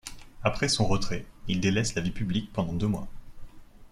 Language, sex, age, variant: French, male, 19-29, Français de métropole